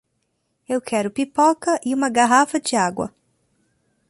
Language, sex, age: Portuguese, female, 30-39